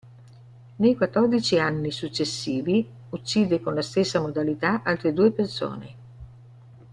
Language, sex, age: Italian, female, 70-79